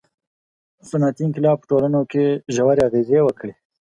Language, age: Pashto, 19-29